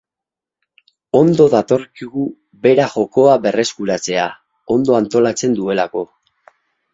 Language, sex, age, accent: Basque, male, 40-49, Mendebalekoa (Araba, Bizkaia, Gipuzkoako mendebaleko herri batzuk)